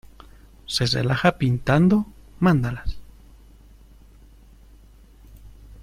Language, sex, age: Spanish, male, 30-39